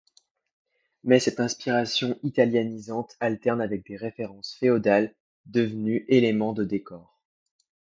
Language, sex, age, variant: French, male, 19-29, Français de métropole